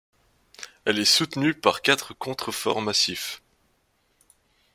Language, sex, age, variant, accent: French, male, 19-29, Français d'Europe, Français de Suisse